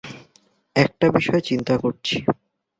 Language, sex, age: Bengali, male, 19-29